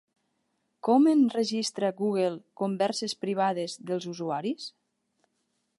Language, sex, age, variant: Catalan, female, 30-39, Nord-Occidental